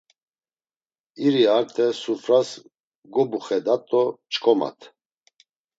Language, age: Laz, 50-59